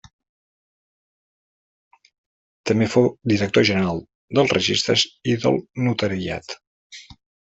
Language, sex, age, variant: Catalan, male, 50-59, Central